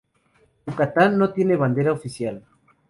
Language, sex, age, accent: Spanish, male, 19-29, México